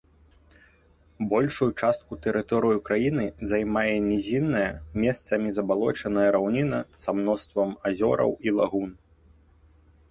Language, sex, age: Belarusian, male, 19-29